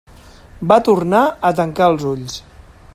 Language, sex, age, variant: Catalan, male, 40-49, Central